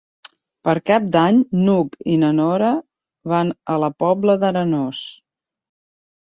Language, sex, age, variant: Catalan, female, 60-69, Central